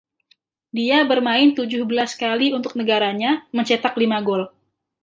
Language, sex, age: Indonesian, female, 19-29